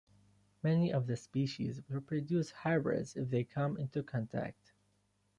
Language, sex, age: English, male, 19-29